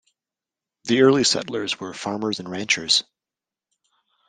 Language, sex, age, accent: English, male, 30-39, Canadian English